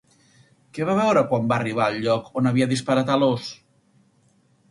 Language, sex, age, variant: Catalan, male, 40-49, Central